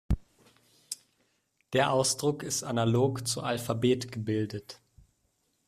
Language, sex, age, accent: German, male, 19-29, Deutschland Deutsch